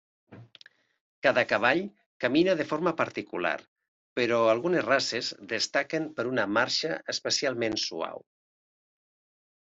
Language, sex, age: Catalan, male, 40-49